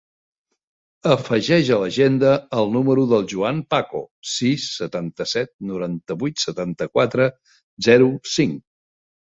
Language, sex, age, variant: Catalan, male, 60-69, Central